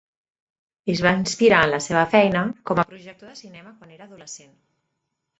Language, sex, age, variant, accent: Catalan, female, 40-49, Central, Barcelonès